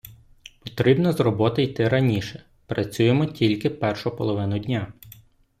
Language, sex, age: Ukrainian, male, 19-29